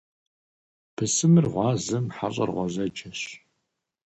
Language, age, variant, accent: Kabardian, 40-49, Адыгэбзэ (Къэбэрдей, Кирил, псоми зэдай), Джылэхъстэней (Gilahsteney)